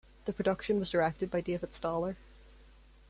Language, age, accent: English, 19-29, Irish English